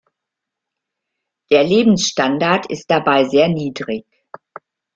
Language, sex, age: German, female, 60-69